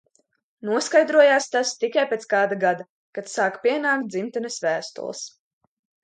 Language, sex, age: Latvian, female, under 19